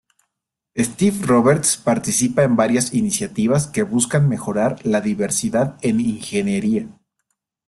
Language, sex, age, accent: Spanish, male, 30-39, México